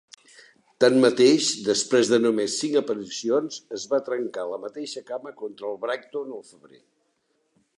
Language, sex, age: Catalan, male, 60-69